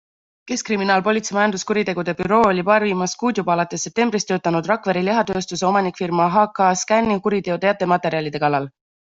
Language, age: Estonian, 19-29